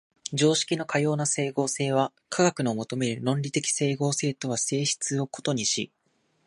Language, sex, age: Japanese, male, 19-29